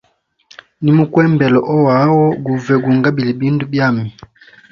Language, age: Hemba, 19-29